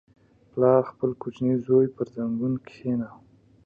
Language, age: Pashto, 30-39